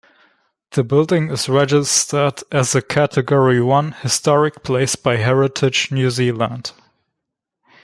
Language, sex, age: English, male, 19-29